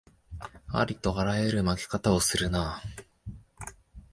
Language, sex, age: Japanese, male, 19-29